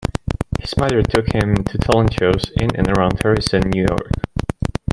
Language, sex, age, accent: English, male, 30-39, United States English